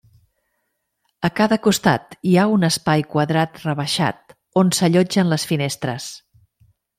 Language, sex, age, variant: Catalan, female, 50-59, Central